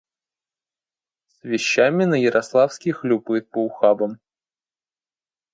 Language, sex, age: Russian, male, 19-29